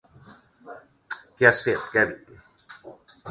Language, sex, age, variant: Catalan, male, 40-49, Septentrional